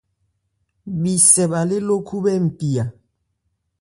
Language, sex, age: Ebrié, female, 30-39